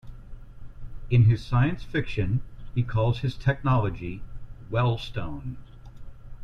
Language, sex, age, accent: English, male, 50-59, United States English